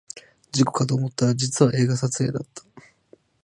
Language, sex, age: Japanese, male, 19-29